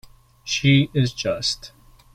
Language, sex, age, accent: English, male, 19-29, United States English